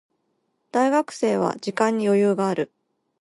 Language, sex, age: Japanese, female, 40-49